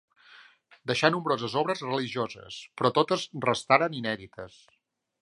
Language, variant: Catalan, Central